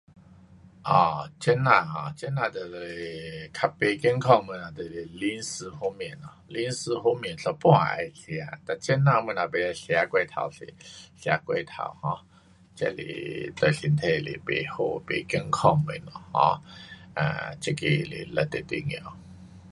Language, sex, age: Pu-Xian Chinese, male, 50-59